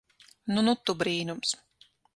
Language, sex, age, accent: Latvian, female, 30-39, Kurzeme